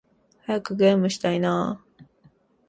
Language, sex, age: Japanese, female, 19-29